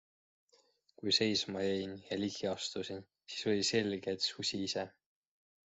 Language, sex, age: Estonian, male, 19-29